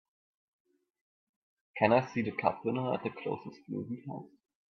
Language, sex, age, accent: English, male, 19-29, United States English